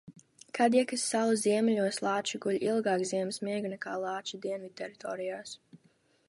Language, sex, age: Latvian, female, under 19